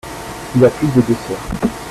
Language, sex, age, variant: French, male, 19-29, Français de métropole